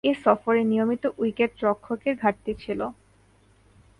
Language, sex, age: Bengali, female, 19-29